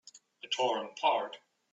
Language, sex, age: English, male, 30-39